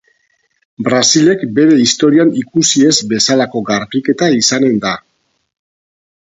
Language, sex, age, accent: Basque, male, 50-59, Mendebalekoa (Araba, Bizkaia, Gipuzkoako mendebaleko herri batzuk)